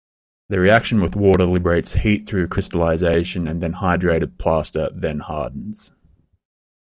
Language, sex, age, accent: English, male, 19-29, Australian English